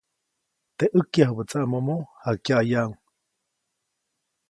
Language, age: Copainalá Zoque, 40-49